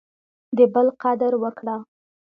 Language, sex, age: Pashto, female, 19-29